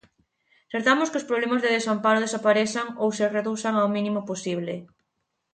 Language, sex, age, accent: Galician, female, 19-29, Atlántico (seseo e gheada)